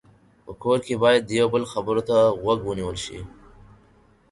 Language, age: Pashto, 19-29